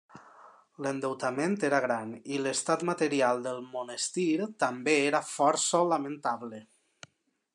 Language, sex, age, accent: Catalan, male, 30-39, valencià